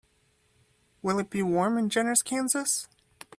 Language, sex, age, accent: English, female, 19-29, United States English